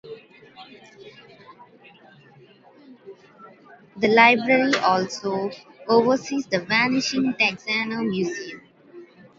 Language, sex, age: English, female, 19-29